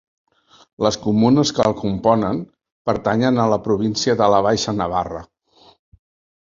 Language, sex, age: Catalan, male, 60-69